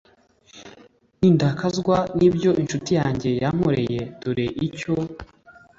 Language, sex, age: Kinyarwanda, male, 19-29